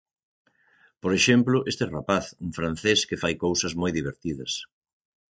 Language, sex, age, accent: Galician, male, 60-69, Atlántico (seseo e gheada)